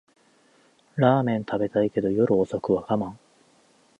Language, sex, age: Japanese, male, 40-49